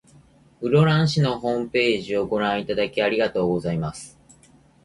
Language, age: Japanese, 30-39